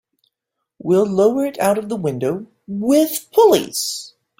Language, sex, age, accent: English, male, 40-49, United States English